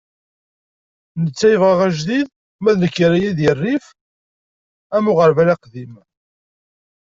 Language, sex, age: Kabyle, male, 40-49